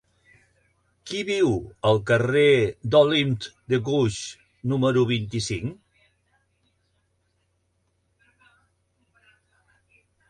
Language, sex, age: Catalan, male, 80-89